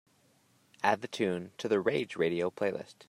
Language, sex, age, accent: English, male, 30-39, Canadian English